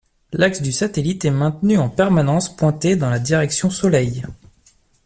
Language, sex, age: French, male, 19-29